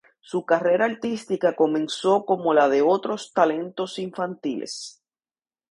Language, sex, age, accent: Spanish, female, 50-59, Caribe: Cuba, Venezuela, Puerto Rico, República Dominicana, Panamá, Colombia caribeña, México caribeño, Costa del golfo de México